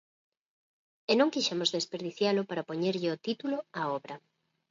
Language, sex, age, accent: Galician, female, 19-29, Normativo (estándar)